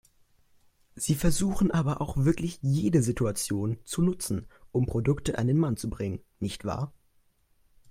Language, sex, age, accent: German, male, under 19, Deutschland Deutsch